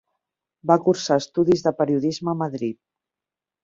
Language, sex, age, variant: Catalan, female, 40-49, Central